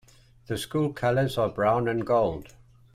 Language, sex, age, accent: English, male, 70-79, New Zealand English